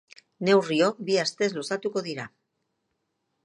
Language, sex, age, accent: Basque, female, 60-69, Erdialdekoa edo Nafarra (Gipuzkoa, Nafarroa)